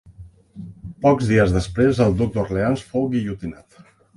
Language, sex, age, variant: Catalan, male, 50-59, Central